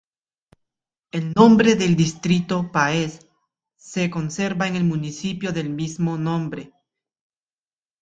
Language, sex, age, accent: Spanish, male, 19-29, América central